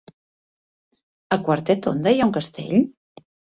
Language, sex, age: Catalan, female, 50-59